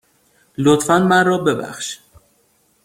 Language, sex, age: Persian, male, 19-29